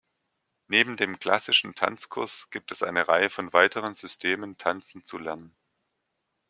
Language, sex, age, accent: German, male, 40-49, Deutschland Deutsch